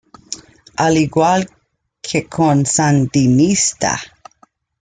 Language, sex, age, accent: Spanish, female, 50-59, México